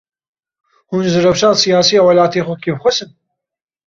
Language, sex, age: Kurdish, male, 19-29